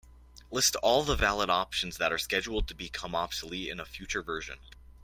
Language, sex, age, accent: English, male, under 19, United States English